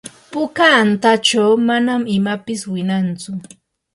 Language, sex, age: Yanahuanca Pasco Quechua, female, 30-39